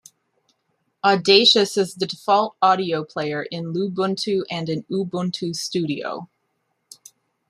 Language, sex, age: English, female, 40-49